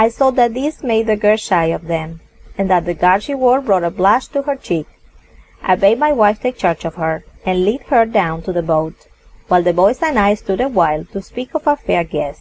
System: none